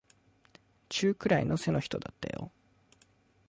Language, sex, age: Japanese, male, 19-29